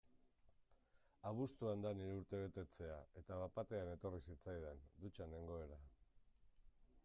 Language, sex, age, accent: Basque, male, 50-59, Mendebalekoa (Araba, Bizkaia, Gipuzkoako mendebaleko herri batzuk)